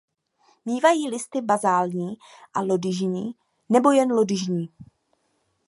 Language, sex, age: Czech, female, 30-39